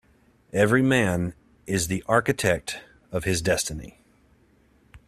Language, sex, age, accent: English, male, 30-39, United States English